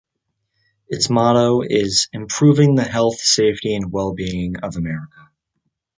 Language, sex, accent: English, male, United States English